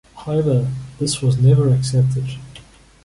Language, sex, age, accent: English, male, 30-39, Southern African (South Africa, Zimbabwe, Namibia)